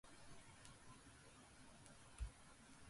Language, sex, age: Japanese, male, 19-29